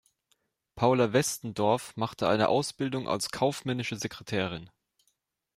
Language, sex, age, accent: German, male, 19-29, Deutschland Deutsch